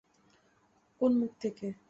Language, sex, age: Bengali, female, 19-29